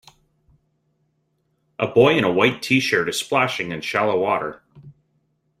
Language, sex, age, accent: English, male, 30-39, Canadian English